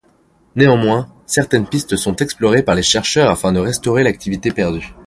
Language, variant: French, Français de métropole